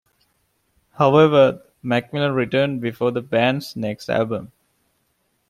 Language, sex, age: English, male, 19-29